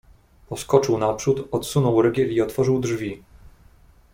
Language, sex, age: Polish, male, 19-29